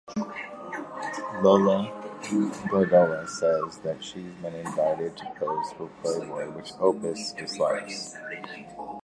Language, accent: English, United States English